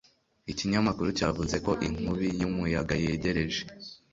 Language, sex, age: Kinyarwanda, male, under 19